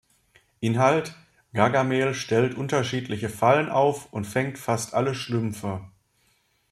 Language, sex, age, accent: German, male, 30-39, Deutschland Deutsch